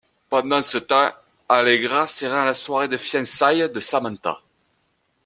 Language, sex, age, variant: French, male, 19-29, Français de métropole